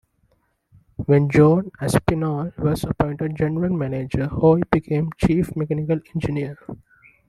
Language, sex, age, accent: English, male, 19-29, India and South Asia (India, Pakistan, Sri Lanka)